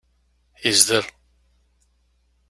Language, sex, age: Kabyle, male, 40-49